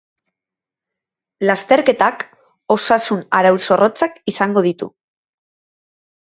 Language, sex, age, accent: Basque, female, 30-39, Mendebalekoa (Araba, Bizkaia, Gipuzkoako mendebaleko herri batzuk)